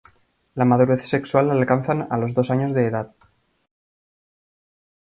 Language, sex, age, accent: Spanish, male, 19-29, España: Centro-Sur peninsular (Madrid, Toledo, Castilla-La Mancha)